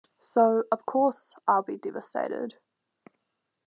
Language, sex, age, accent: English, female, 19-29, New Zealand English